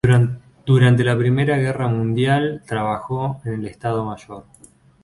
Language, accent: Spanish, Rioplatense: Argentina, Uruguay, este de Bolivia, Paraguay